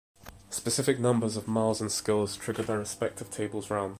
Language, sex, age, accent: English, male, 19-29, England English